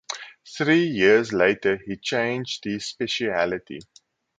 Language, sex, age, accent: English, male, 19-29, Southern African (South Africa, Zimbabwe, Namibia)